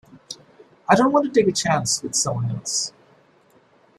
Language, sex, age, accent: English, male, 30-39, India and South Asia (India, Pakistan, Sri Lanka)